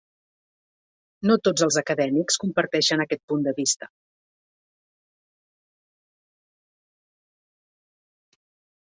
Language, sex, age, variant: Catalan, female, 40-49, Central